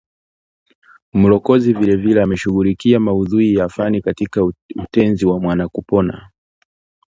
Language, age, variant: Swahili, 19-29, Kiswahili cha Bara ya Tanzania